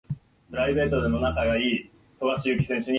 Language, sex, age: Japanese, female, 19-29